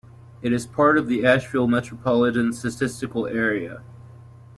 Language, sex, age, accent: English, female, 19-29, United States English